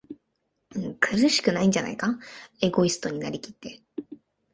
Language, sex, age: Japanese, male, 19-29